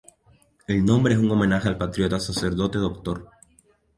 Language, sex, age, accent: Spanish, male, 19-29, España: Islas Canarias